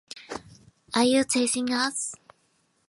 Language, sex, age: Japanese, female, 19-29